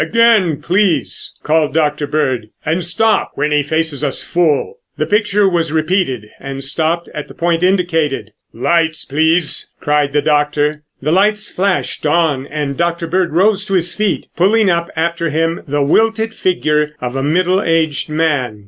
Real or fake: real